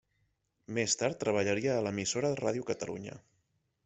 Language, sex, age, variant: Catalan, male, 30-39, Central